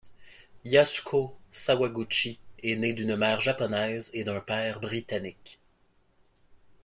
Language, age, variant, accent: French, 19-29, Français d'Amérique du Nord, Français du Canada